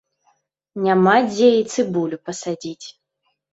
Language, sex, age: Belarusian, female, 19-29